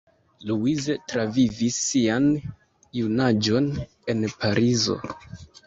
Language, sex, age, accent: Esperanto, male, 19-29, Internacia